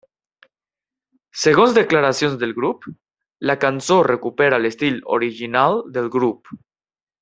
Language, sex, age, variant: Catalan, male, 19-29, Central